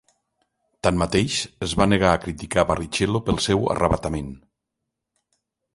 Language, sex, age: Catalan, male, 60-69